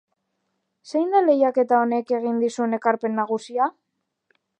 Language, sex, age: Basque, female, 19-29